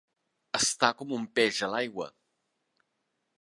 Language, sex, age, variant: Catalan, male, 50-59, Nord-Occidental